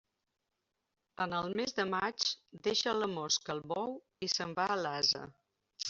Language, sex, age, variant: Catalan, female, 60-69, Balear